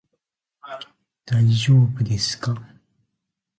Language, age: Japanese, 19-29